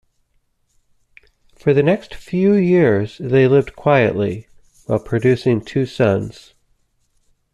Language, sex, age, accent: English, male, 40-49, United States English